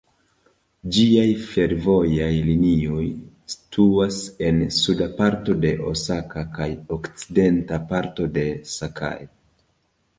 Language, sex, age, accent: Esperanto, male, 30-39, Internacia